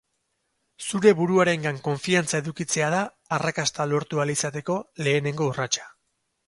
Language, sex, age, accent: Basque, male, 40-49, Mendebalekoa (Araba, Bizkaia, Gipuzkoako mendebaleko herri batzuk)